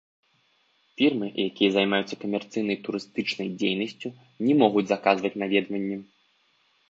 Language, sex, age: Belarusian, male, 19-29